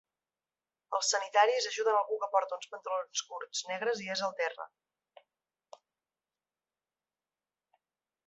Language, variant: Catalan, Central